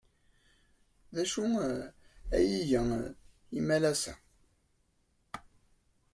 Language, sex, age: Kabyle, male, 19-29